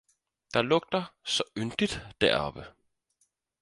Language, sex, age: Danish, male, 19-29